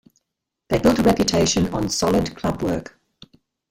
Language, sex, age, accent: English, female, 70-79, Australian English